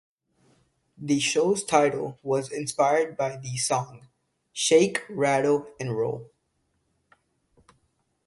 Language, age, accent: English, under 19, United States English